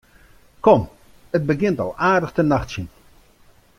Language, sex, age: Western Frisian, male, 60-69